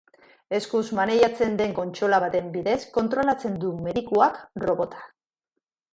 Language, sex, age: Basque, female, 50-59